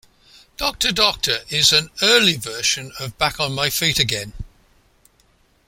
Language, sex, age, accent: English, male, 80-89, New Zealand English